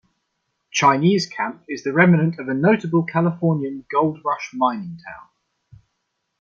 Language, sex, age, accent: English, male, 19-29, England English